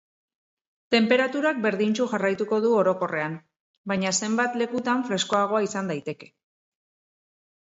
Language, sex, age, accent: Basque, female, 40-49, Mendebalekoa (Araba, Bizkaia, Gipuzkoako mendebaleko herri batzuk)